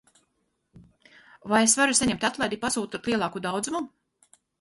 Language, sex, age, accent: Latvian, female, 50-59, Latgaliešu